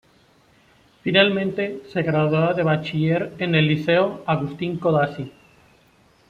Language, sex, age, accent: Spanish, male, 19-29, México